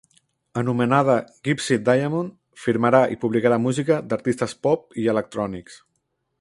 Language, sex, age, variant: Catalan, male, 30-39, Central